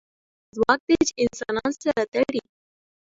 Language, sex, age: Pashto, female, under 19